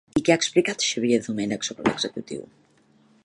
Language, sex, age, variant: Catalan, female, 40-49, Central